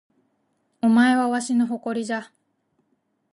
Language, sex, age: Japanese, female, 40-49